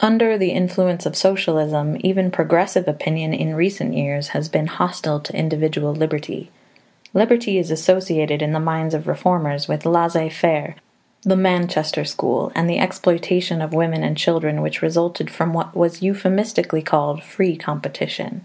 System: none